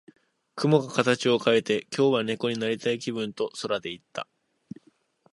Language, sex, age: Japanese, male, 19-29